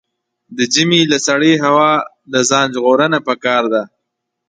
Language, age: Pashto, 19-29